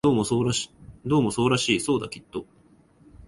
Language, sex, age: Japanese, male, 19-29